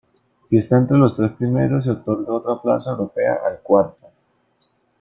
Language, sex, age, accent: Spanish, male, 19-29, Andino-Pacífico: Colombia, Perú, Ecuador, oeste de Bolivia y Venezuela andina